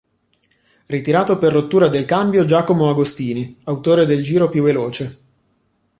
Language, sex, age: Italian, male, 30-39